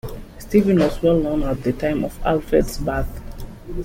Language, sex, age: English, female, 40-49